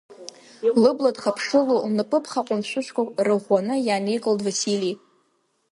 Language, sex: Abkhazian, female